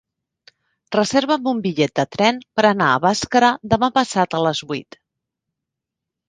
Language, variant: Catalan, Central